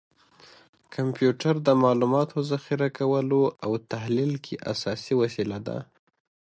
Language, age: Pashto, 19-29